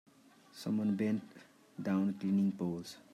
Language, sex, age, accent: English, male, 19-29, India and South Asia (India, Pakistan, Sri Lanka)